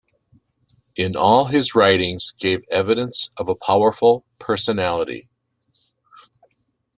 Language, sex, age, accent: English, male, 60-69, United States English